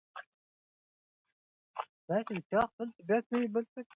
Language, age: Pashto, 19-29